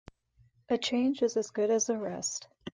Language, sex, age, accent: English, female, 19-29, United States English